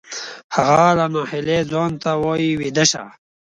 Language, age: Pashto, 30-39